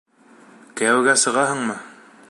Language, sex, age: Bashkir, male, 19-29